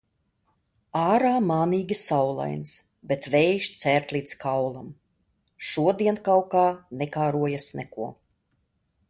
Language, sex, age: Latvian, female, 40-49